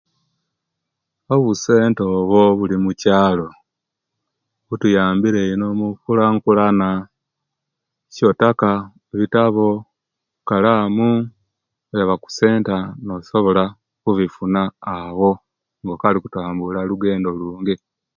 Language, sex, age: Kenyi, male, 40-49